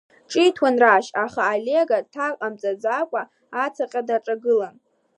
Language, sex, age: Abkhazian, female, under 19